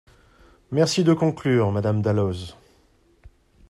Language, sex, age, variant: French, male, 40-49, Français de métropole